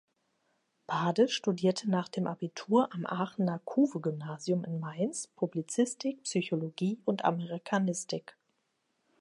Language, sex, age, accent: German, female, 40-49, Deutschland Deutsch